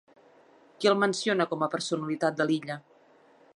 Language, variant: Catalan, Central